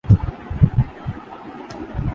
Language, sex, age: Urdu, male, 19-29